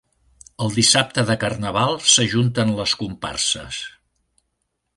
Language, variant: Catalan, Central